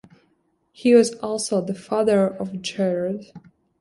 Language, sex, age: English, female, 19-29